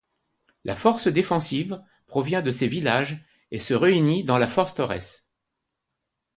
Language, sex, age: French, male, 60-69